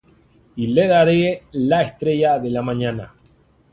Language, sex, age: Spanish, male, 19-29